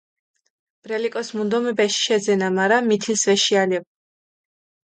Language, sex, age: Mingrelian, female, 19-29